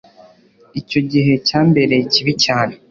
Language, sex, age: Kinyarwanda, male, under 19